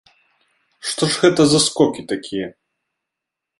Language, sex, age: Belarusian, male, 19-29